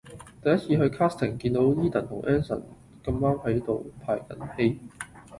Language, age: Cantonese, 19-29